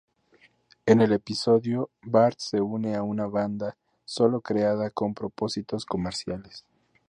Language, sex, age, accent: Spanish, male, 19-29, México